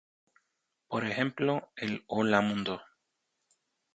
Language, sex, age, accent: Spanish, male, 40-49, México